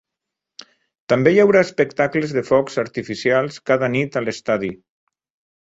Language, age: Catalan, 50-59